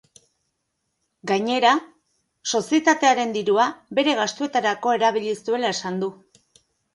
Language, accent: Basque, Erdialdekoa edo Nafarra (Gipuzkoa, Nafarroa)